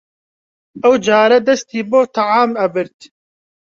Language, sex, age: Central Kurdish, male, 19-29